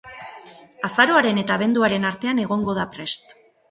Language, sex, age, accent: Basque, female, 40-49, Erdialdekoa edo Nafarra (Gipuzkoa, Nafarroa)